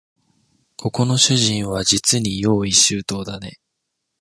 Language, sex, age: Japanese, male, 19-29